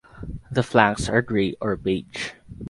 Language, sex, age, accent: English, male, 19-29, Filipino